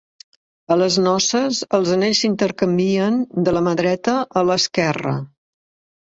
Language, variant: Catalan, Central